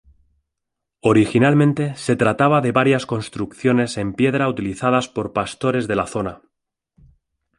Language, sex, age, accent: Spanish, male, 40-49, España: Centro-Sur peninsular (Madrid, Toledo, Castilla-La Mancha)